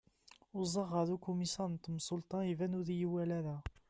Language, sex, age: Kabyle, male, 30-39